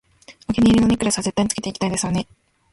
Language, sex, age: Japanese, female, 19-29